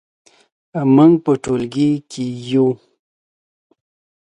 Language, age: Pashto, 19-29